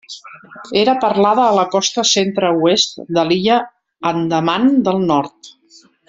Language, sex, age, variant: Catalan, female, 40-49, Central